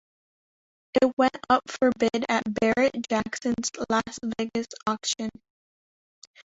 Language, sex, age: English, female, under 19